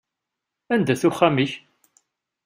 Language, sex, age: Kabyle, male, 50-59